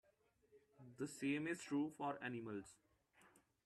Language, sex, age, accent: English, male, 30-39, India and South Asia (India, Pakistan, Sri Lanka)